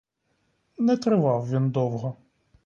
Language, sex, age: Ukrainian, male, 30-39